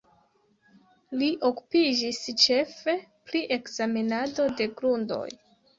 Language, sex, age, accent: Esperanto, female, 19-29, Internacia